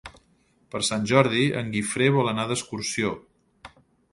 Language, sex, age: Catalan, male, 50-59